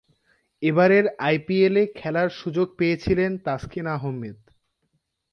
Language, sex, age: Bengali, male, under 19